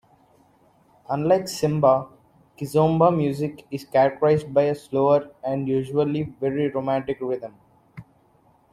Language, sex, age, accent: English, male, 19-29, India and South Asia (India, Pakistan, Sri Lanka)